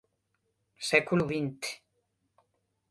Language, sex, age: Galician, female, 50-59